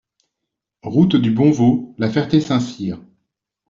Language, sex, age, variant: French, male, 40-49, Français de métropole